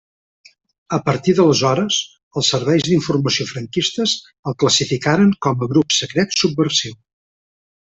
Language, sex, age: Catalan, male, 40-49